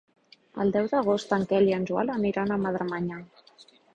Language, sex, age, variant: Catalan, female, 30-39, Central